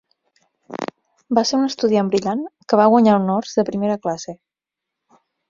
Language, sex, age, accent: Catalan, female, 30-39, Garrotxi